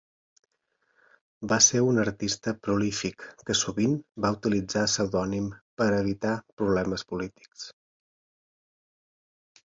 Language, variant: Catalan, Central